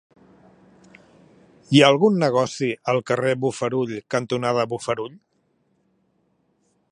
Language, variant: Catalan, Central